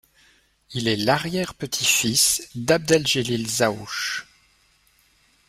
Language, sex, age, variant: French, male, 30-39, Français de métropole